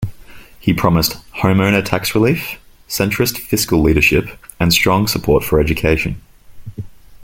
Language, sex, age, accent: English, male, 19-29, Australian English